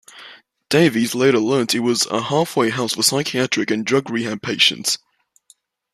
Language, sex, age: English, male, under 19